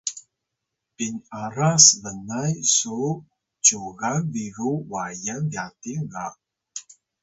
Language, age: Atayal, 30-39